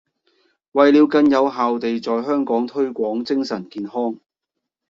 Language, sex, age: Cantonese, male, 40-49